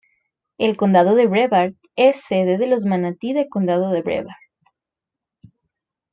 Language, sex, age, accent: Spanish, female, 19-29, México